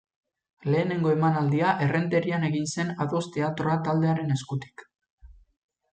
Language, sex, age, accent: Basque, male, 19-29, Mendebalekoa (Araba, Bizkaia, Gipuzkoako mendebaleko herri batzuk)